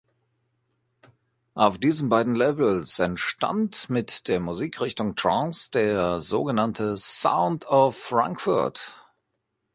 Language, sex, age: German, male, 40-49